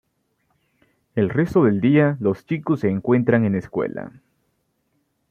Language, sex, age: Spanish, male, 19-29